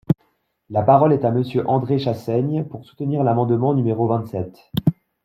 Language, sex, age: French, male, 19-29